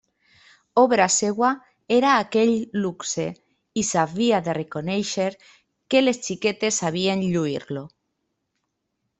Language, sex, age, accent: Catalan, female, 30-39, valencià